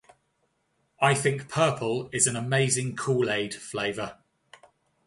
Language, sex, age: English, male, 40-49